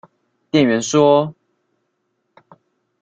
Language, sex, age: Chinese, male, 19-29